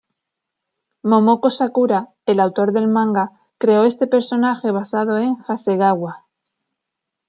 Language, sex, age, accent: Spanish, female, 30-39, España: Sur peninsular (Andalucia, Extremadura, Murcia)